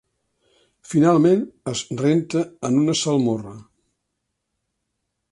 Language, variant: Catalan, Central